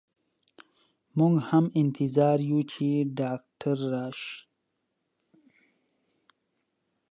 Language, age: Pashto, 19-29